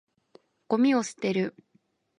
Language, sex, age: Japanese, female, 19-29